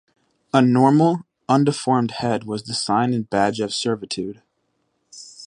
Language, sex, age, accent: English, male, under 19, United States English